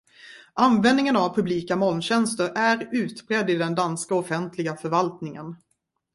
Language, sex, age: Swedish, female, 40-49